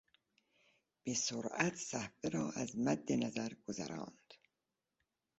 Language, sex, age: Persian, female, 60-69